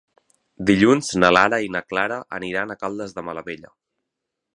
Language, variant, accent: Catalan, Central, Empordanès; Oriental